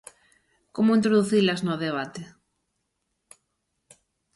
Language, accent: Galician, Oriental (común en zona oriental)